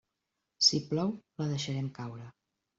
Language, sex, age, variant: Catalan, female, 50-59, Central